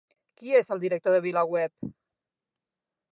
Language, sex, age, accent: Catalan, female, 40-49, central; nord-occidental